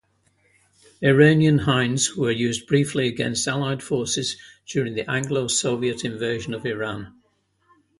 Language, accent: English, England English